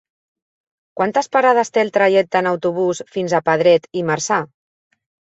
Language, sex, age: Catalan, female, 40-49